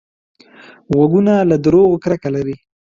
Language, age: Pashto, 19-29